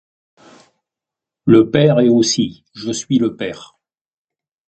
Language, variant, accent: French, Français de métropole, Français du sud de la France